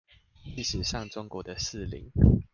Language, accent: Chinese, 出生地：桃園市